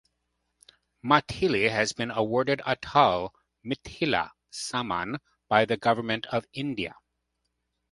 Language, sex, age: English, male, 50-59